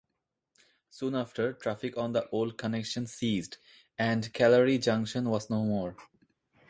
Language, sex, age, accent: English, female, 19-29, United States English